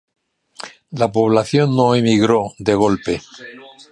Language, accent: Spanish, España: Sur peninsular (Andalucia, Extremadura, Murcia)